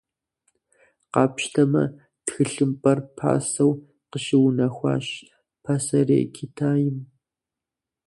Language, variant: Kabardian, Адыгэбзэ (Къэбэрдей, Кирил, псоми зэдай)